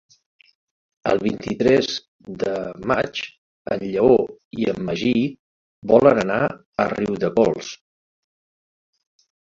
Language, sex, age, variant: Catalan, male, 50-59, Nord-Occidental